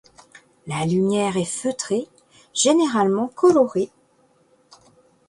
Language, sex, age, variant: French, female, 50-59, Français de métropole